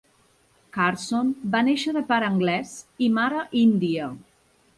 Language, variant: Catalan, Central